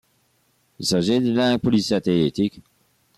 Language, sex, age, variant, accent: French, male, 40-49, Français d'Amérique du Nord, Français du Canada